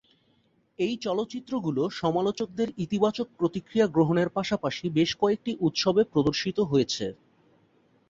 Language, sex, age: Bengali, male, 30-39